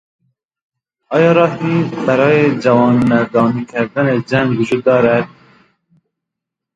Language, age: Persian, 19-29